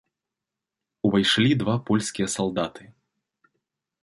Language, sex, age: Belarusian, male, 19-29